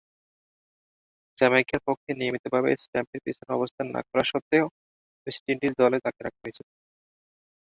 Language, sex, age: Bengali, male, 19-29